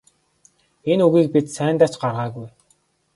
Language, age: Mongolian, 19-29